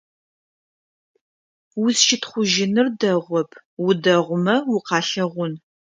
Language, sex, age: Adyghe, female, 30-39